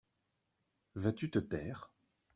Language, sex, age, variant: French, male, 40-49, Français de métropole